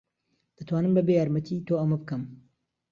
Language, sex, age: Central Kurdish, male, 19-29